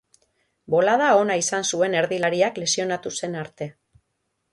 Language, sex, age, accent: Basque, female, 40-49, Mendebalekoa (Araba, Bizkaia, Gipuzkoako mendebaleko herri batzuk)